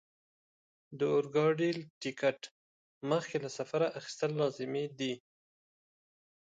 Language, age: Pashto, 30-39